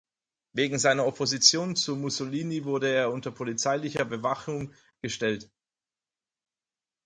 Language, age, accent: German, 30-39, Deutschland Deutsch